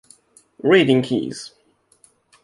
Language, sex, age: Italian, male, 19-29